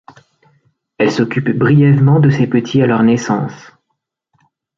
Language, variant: French, Français de métropole